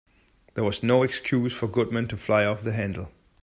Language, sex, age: English, male, 30-39